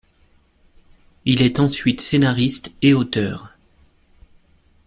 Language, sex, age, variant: French, male, 40-49, Français de métropole